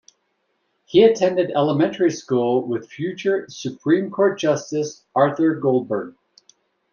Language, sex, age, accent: English, male, 50-59, United States English